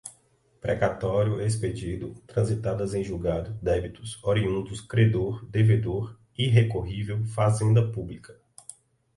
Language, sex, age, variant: Portuguese, male, 30-39, Portuguese (Brasil)